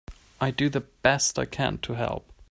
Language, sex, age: English, male, 19-29